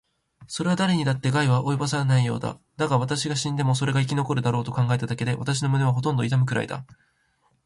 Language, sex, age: Japanese, male, 19-29